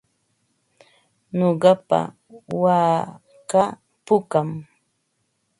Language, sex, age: Ambo-Pasco Quechua, female, 60-69